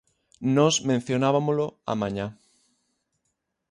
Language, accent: Galician, Oriental (común en zona oriental); Normativo (estándar)